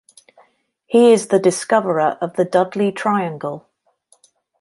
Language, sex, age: English, female, 30-39